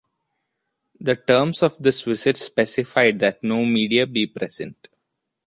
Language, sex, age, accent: English, male, 30-39, India and South Asia (India, Pakistan, Sri Lanka)